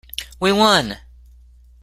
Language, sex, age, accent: English, male, under 19, United States English